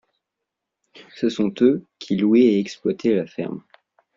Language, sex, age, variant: French, male, under 19, Français de métropole